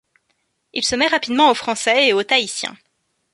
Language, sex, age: French, female, 19-29